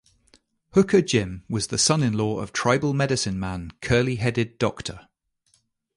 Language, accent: English, England English